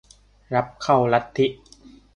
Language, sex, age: Thai, male, 19-29